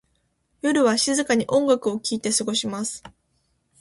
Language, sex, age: Japanese, female, 19-29